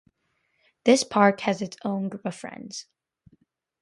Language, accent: English, United States English